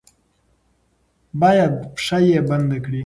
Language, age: Pashto, under 19